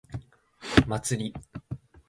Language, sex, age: Japanese, male, under 19